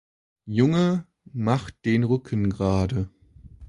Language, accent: German, Deutschland Deutsch